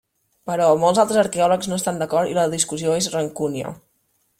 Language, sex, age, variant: Catalan, female, 19-29, Central